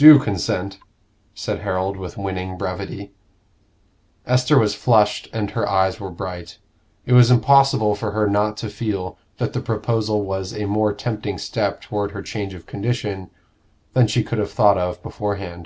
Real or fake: real